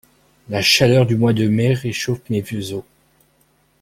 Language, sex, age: French, male, 40-49